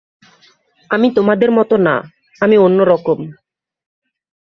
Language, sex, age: Bengali, male, 19-29